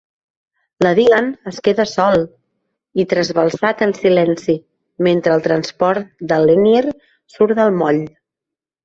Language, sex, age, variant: Catalan, female, 30-39, Central